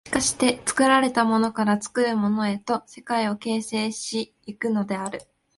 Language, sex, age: Japanese, female, 19-29